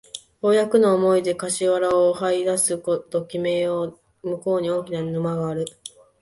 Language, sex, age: Japanese, female, 19-29